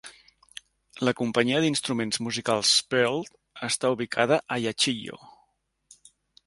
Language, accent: Catalan, central; septentrional